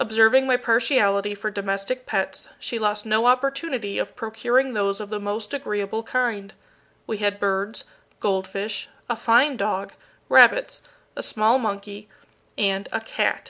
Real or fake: real